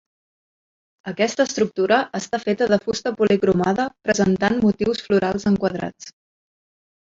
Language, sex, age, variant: Catalan, female, 19-29, Central